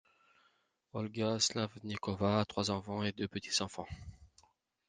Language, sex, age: French, male, 30-39